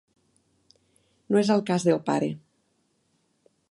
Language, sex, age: Catalan, female, 50-59